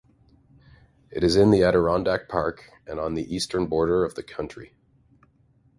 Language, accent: English, Canadian English